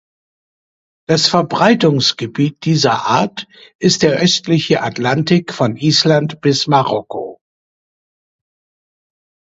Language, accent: German, Deutschland Deutsch